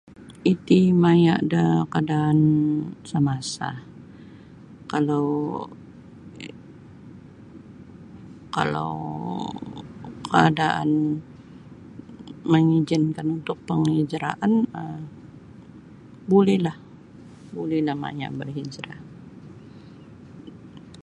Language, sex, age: Sabah Bisaya, female, 60-69